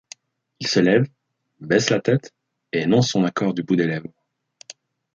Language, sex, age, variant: French, male, 19-29, Français de métropole